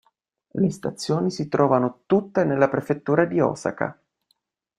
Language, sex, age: Italian, male, 19-29